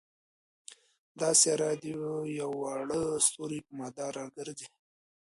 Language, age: Pashto, 30-39